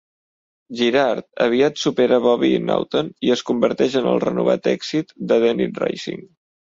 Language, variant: Catalan, Central